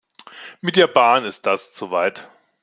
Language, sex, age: German, male, 50-59